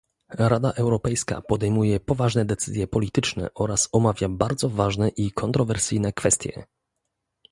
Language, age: Polish, 30-39